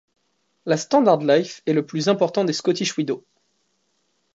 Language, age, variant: French, 19-29, Français de métropole